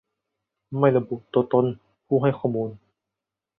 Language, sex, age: Thai, male, 19-29